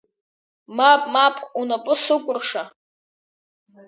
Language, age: Abkhazian, under 19